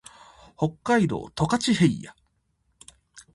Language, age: Japanese, 19-29